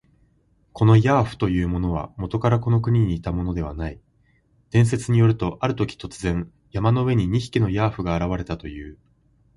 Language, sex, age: Japanese, male, 19-29